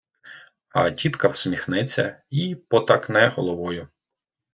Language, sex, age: Ukrainian, male, 30-39